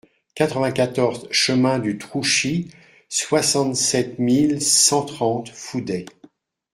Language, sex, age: French, male, 60-69